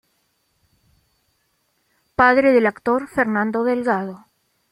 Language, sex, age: Spanish, female, 40-49